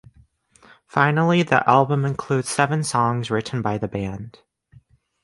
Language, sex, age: English, male, under 19